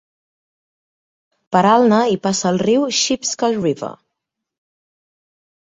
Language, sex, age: Catalan, female, 30-39